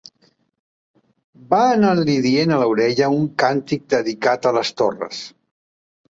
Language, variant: Catalan, Central